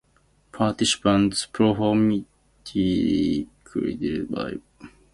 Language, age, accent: English, 19-29, United States English